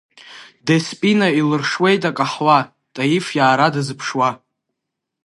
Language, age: Abkhazian, under 19